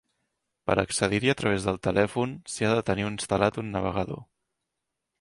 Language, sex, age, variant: Catalan, male, 19-29, Central